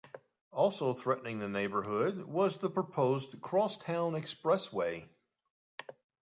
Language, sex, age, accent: English, male, 70-79, United States English